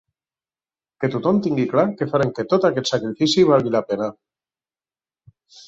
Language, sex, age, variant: Catalan, male, 40-49, Central